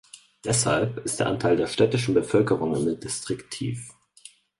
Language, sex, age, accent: German, male, 19-29, Deutschland Deutsch